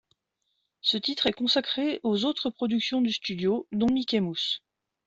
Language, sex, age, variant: French, female, 30-39, Français de métropole